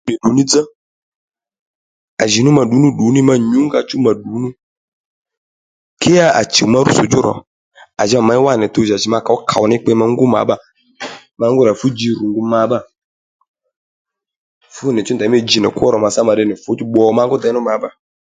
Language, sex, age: Lendu, female, 30-39